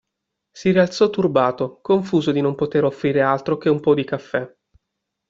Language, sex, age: Italian, male, 30-39